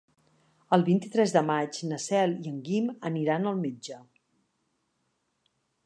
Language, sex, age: Catalan, female, 50-59